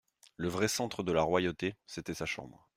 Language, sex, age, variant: French, male, 30-39, Français de métropole